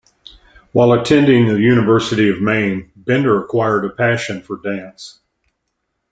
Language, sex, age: English, male, 60-69